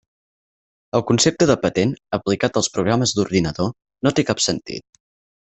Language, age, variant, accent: Catalan, 19-29, Central, central